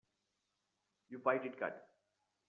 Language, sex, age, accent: English, male, 19-29, India and South Asia (India, Pakistan, Sri Lanka)